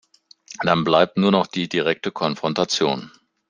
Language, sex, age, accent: German, male, 50-59, Deutschland Deutsch